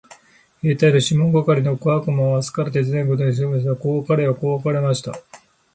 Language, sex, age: Japanese, male, 50-59